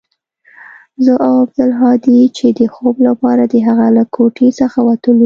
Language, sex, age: Pashto, female, 19-29